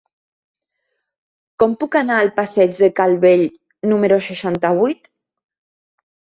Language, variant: Catalan, Nord-Occidental